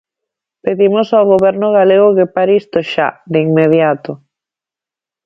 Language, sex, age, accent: Galician, female, 30-39, Normativo (estándar)